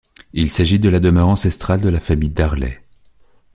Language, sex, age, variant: French, male, 30-39, Français de métropole